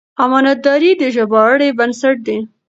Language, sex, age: Pashto, female, under 19